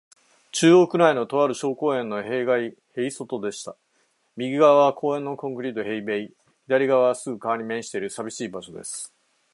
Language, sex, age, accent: Japanese, male, 60-69, 標準